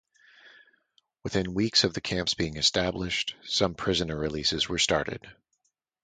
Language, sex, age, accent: English, male, 30-39, United States English